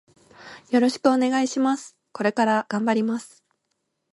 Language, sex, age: Japanese, female, 19-29